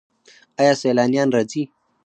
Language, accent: Pashto, معیاري پښتو